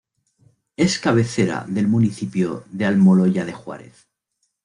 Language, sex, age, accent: Spanish, male, 30-39, España: Centro-Sur peninsular (Madrid, Toledo, Castilla-La Mancha)